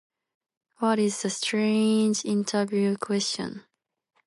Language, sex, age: English, female, under 19